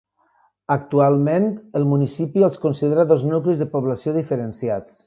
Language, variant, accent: Catalan, Valencià meridional, valencià